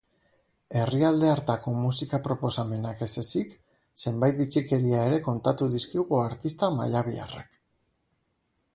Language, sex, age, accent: Basque, male, 40-49, Batua